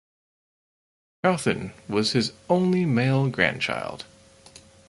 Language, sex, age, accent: English, male, 19-29, United States English